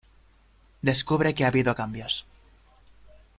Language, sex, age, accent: Spanish, male, 19-29, España: Centro-Sur peninsular (Madrid, Toledo, Castilla-La Mancha)